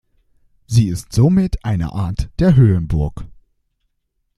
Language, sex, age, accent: German, male, under 19, Deutschland Deutsch